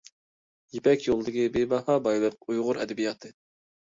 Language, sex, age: Uyghur, male, 30-39